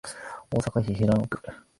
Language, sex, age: Japanese, male, 19-29